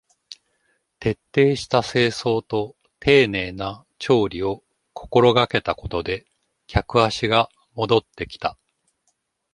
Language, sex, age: Japanese, male, 50-59